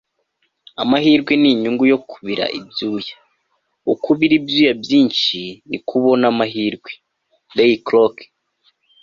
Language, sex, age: Kinyarwanda, male, under 19